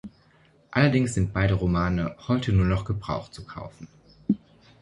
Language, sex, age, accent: German, male, 19-29, Deutschland Deutsch